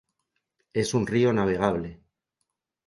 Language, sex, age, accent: Spanish, male, 60-69, España: Norte peninsular (Asturias, Castilla y León, Cantabria, País Vasco, Navarra, Aragón, La Rioja, Guadalajara, Cuenca)